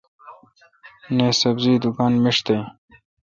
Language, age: Kalkoti, 19-29